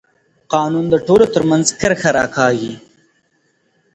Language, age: Pashto, 19-29